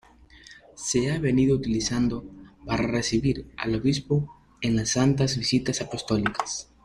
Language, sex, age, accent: Spanish, male, 19-29, Andino-Pacífico: Colombia, Perú, Ecuador, oeste de Bolivia y Venezuela andina